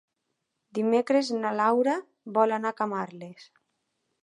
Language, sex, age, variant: Catalan, female, 19-29, Nord-Occidental